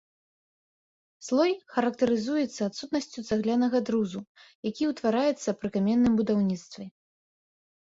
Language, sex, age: Belarusian, female, 19-29